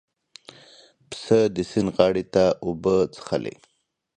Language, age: Pashto, 30-39